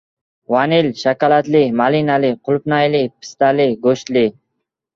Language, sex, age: Uzbek, male, 19-29